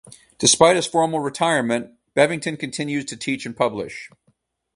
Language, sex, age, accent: English, male, 30-39, United States English